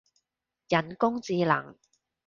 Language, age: Cantonese, 30-39